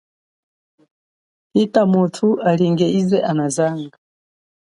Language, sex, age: Chokwe, female, 40-49